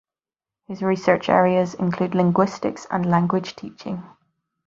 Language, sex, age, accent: English, female, 30-39, Northern Irish; yorkshire